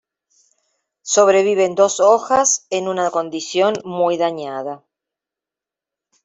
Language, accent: Spanish, Rioplatense: Argentina, Uruguay, este de Bolivia, Paraguay